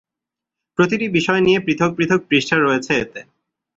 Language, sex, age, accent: Bengali, male, 19-29, Bangladeshi